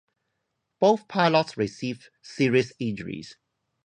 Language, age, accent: English, 30-39, Hong Kong English